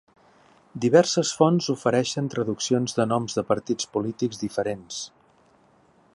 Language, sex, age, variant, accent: Catalan, male, 60-69, Central, central